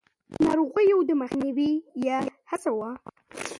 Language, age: Pashto, 19-29